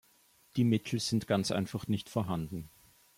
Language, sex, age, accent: German, male, 19-29, Österreichisches Deutsch